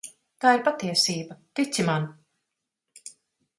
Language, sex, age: Latvian, female, 50-59